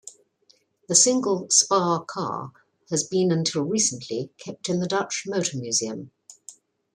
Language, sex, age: English, female, 60-69